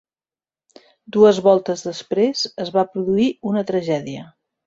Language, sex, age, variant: Catalan, female, 50-59, Central